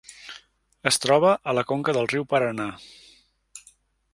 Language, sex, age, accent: Catalan, male, 50-59, central; septentrional